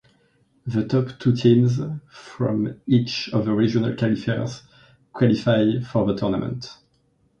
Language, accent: English, French